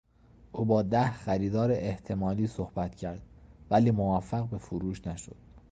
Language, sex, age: Persian, male, 19-29